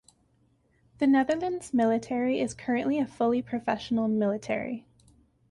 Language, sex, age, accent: English, female, 19-29, Canadian English